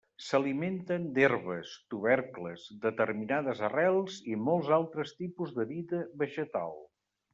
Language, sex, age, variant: Catalan, male, 60-69, Septentrional